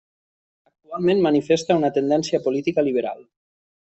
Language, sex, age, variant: Catalan, male, 19-29, Nord-Occidental